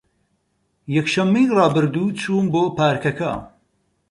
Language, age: Central Kurdish, 30-39